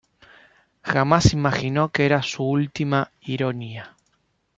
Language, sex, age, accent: Spanish, male, 40-49, Rioplatense: Argentina, Uruguay, este de Bolivia, Paraguay